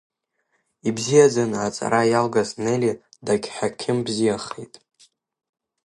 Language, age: Abkhazian, under 19